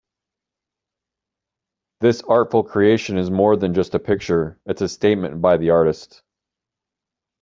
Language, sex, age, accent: English, male, 30-39, United States English